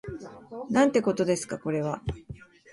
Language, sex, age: Japanese, female, 40-49